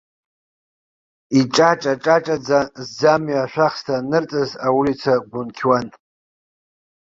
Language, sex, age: Abkhazian, male, 40-49